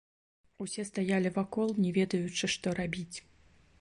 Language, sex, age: Belarusian, female, 30-39